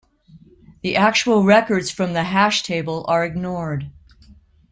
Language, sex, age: English, female, 60-69